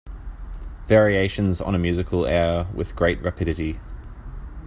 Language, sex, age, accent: English, male, 30-39, Australian English